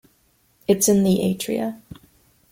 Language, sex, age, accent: English, female, 30-39, United States English